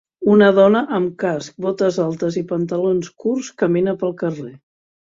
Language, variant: Catalan, Central